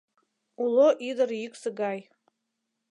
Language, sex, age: Mari, female, 30-39